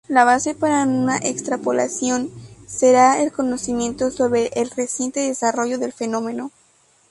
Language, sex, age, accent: Spanish, female, under 19, México